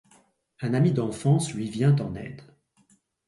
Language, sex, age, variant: French, male, 60-69, Français de métropole